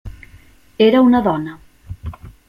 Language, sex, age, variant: Catalan, female, 40-49, Central